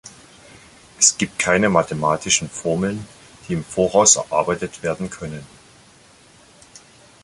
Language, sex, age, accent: German, male, 50-59, Deutschland Deutsch